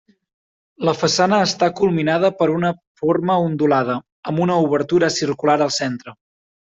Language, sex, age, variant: Catalan, male, 19-29, Central